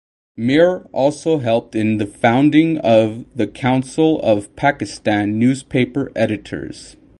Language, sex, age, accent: English, male, 19-29, United States English